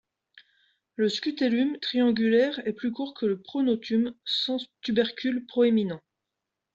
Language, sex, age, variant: French, female, 30-39, Français de métropole